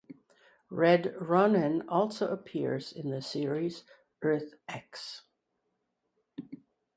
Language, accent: English, Canadian English